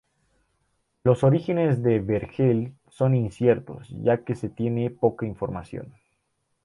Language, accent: Spanish, Andino-Pacífico: Colombia, Perú, Ecuador, oeste de Bolivia y Venezuela andina